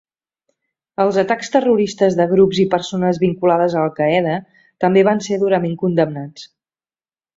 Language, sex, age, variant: Catalan, female, 40-49, Central